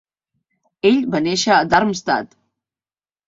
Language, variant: Catalan, Central